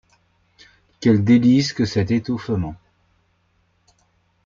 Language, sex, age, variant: French, male, 40-49, Français de métropole